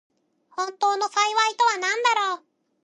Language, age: Japanese, 19-29